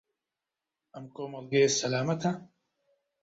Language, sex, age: Central Kurdish, male, 30-39